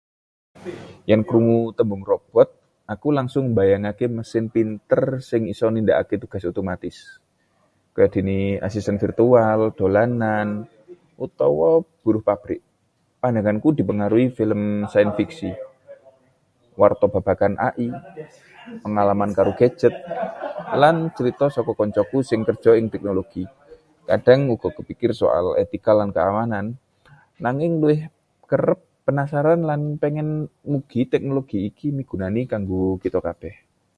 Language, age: Javanese, 30-39